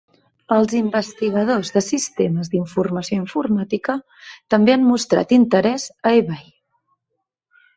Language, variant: Catalan, Central